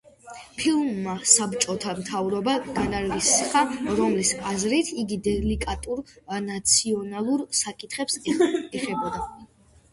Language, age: Georgian, under 19